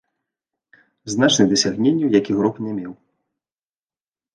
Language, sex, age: Belarusian, male, 30-39